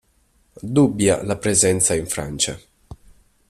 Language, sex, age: Italian, male, 19-29